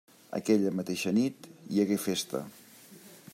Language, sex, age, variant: Catalan, male, 60-69, Central